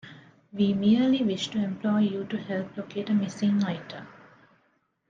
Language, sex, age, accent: English, female, 30-39, India and South Asia (India, Pakistan, Sri Lanka)